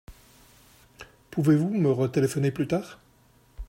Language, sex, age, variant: French, male, 40-49, Français de métropole